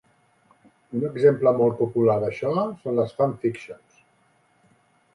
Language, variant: Catalan, Central